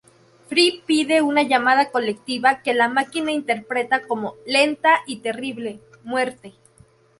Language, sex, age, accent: Spanish, female, 19-29, México